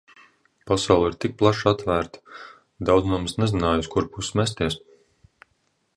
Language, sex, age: Latvian, male, 40-49